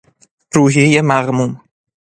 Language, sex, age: Persian, male, 19-29